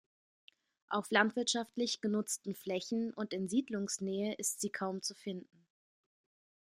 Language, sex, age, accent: German, female, 30-39, Deutschland Deutsch